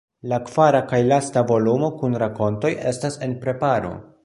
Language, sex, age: Esperanto, male, 19-29